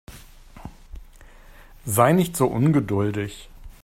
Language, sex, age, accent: German, male, 50-59, Deutschland Deutsch